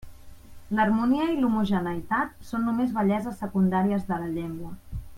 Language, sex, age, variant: Catalan, female, 30-39, Central